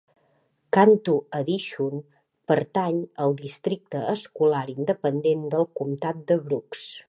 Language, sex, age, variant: Catalan, female, 50-59, Central